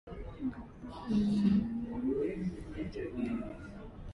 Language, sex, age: Korean, female, 19-29